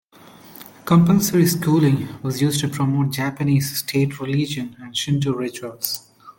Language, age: English, 30-39